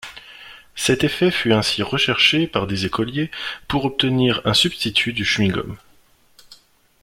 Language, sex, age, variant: French, male, 19-29, Français de métropole